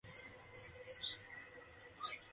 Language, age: English, 19-29